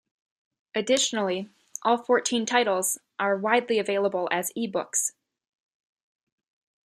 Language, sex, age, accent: English, female, 19-29, United States English